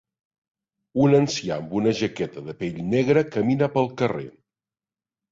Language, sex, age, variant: Catalan, male, 50-59, Central